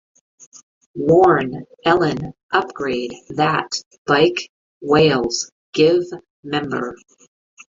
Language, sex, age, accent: English, female, 50-59, United States English